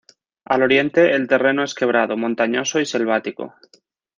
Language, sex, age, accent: Spanish, male, 19-29, España: Norte peninsular (Asturias, Castilla y León, Cantabria, País Vasco, Navarra, Aragón, La Rioja, Guadalajara, Cuenca)